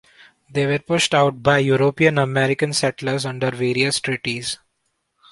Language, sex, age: English, male, 19-29